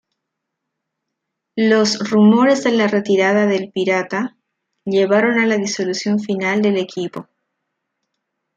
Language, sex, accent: Spanish, female, Andino-Pacífico: Colombia, Perú, Ecuador, oeste de Bolivia y Venezuela andina